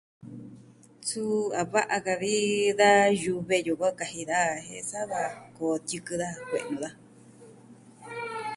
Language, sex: Southwestern Tlaxiaco Mixtec, female